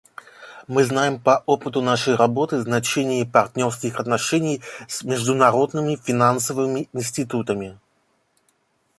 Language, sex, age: Russian, male, 19-29